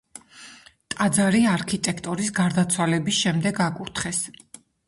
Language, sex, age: Georgian, female, 50-59